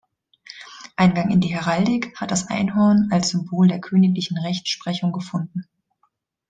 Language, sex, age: German, female, 30-39